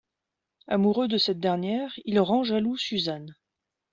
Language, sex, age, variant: French, female, 30-39, Français de métropole